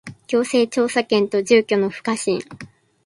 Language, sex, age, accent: Japanese, female, 19-29, 標準語